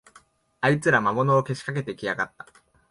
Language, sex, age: Japanese, male, 19-29